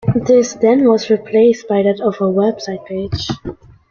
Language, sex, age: English, female, under 19